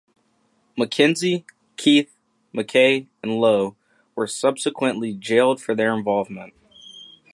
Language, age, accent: English, under 19, United States English